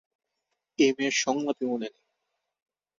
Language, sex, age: Bengali, male, 19-29